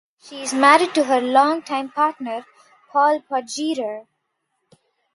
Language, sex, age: English, female, 19-29